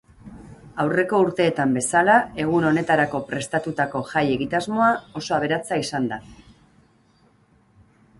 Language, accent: Basque, Mendebalekoa (Araba, Bizkaia, Gipuzkoako mendebaleko herri batzuk)